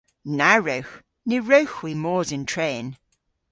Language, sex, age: Cornish, female, 40-49